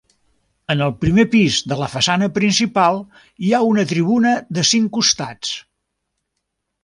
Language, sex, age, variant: Catalan, male, 70-79, Central